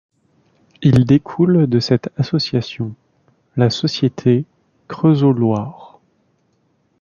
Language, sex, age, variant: French, male, 30-39, Français de métropole